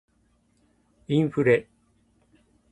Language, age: Japanese, 50-59